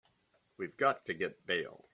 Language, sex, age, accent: English, male, 70-79, United States English